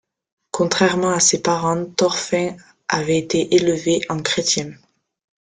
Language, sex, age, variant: French, female, under 19, Français de métropole